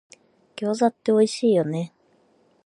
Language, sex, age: Japanese, female, 19-29